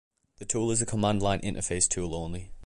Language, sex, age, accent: English, male, under 19, England English